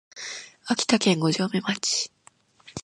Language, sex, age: Japanese, female, 19-29